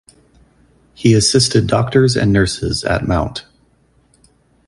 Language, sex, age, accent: English, male, 40-49, United States English